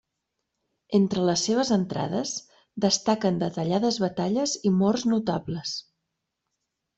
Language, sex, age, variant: Catalan, female, 40-49, Central